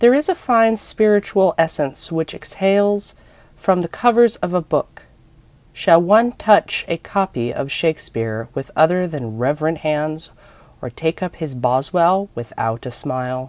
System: none